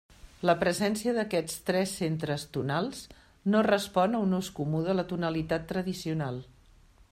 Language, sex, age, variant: Catalan, female, 60-69, Central